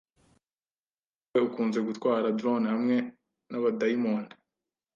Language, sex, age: Kinyarwanda, male, 19-29